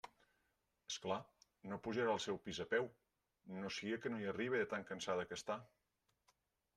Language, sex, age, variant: Catalan, male, 40-49, Central